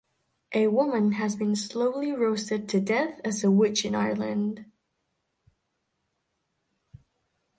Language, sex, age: English, female, 19-29